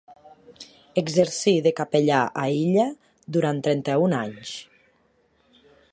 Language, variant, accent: Catalan, Nord-Occidental, Lleidatà